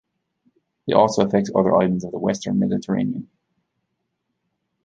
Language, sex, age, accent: English, male, 30-39, Irish English